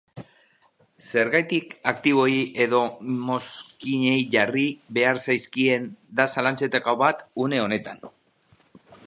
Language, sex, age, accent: Basque, male, 40-49, Mendebalekoa (Araba, Bizkaia, Gipuzkoako mendebaleko herri batzuk)